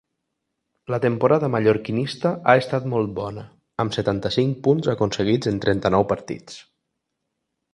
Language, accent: Catalan, valencià